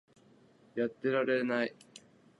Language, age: Japanese, 30-39